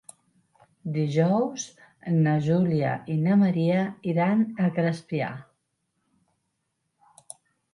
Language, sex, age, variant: Catalan, female, 50-59, Central